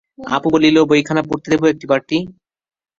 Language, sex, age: Bengali, male, 19-29